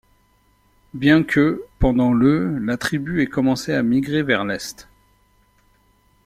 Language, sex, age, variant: French, male, 40-49, Français de métropole